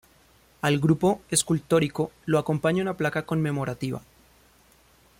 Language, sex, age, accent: Spanish, male, 30-39, Andino-Pacífico: Colombia, Perú, Ecuador, oeste de Bolivia y Venezuela andina